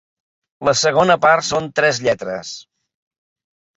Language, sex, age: Catalan, male, 50-59